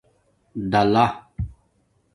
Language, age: Domaaki, 40-49